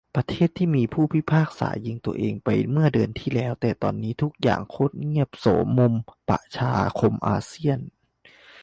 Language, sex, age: Thai, male, 19-29